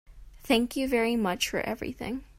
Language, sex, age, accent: English, female, 19-29, United States English